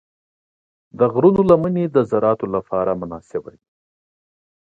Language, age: Pashto, 30-39